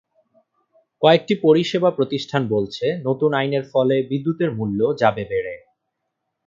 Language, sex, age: Bengali, male, 19-29